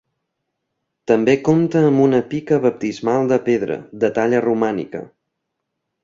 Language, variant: Catalan, Central